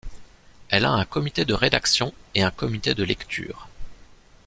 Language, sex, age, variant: French, male, 30-39, Français de métropole